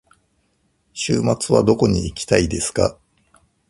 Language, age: Japanese, 50-59